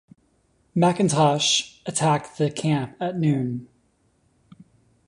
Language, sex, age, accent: English, male, 30-39, United States English